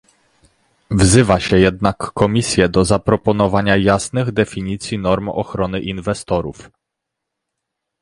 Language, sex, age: Polish, male, 30-39